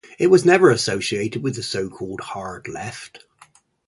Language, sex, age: English, male, 50-59